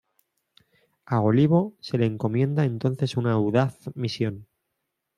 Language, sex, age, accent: Spanish, male, 30-39, España: Centro-Sur peninsular (Madrid, Toledo, Castilla-La Mancha)